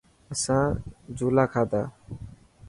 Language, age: Dhatki, 30-39